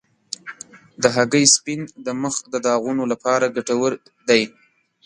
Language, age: Pashto, under 19